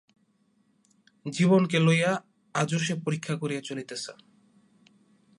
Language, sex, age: Bengali, male, 19-29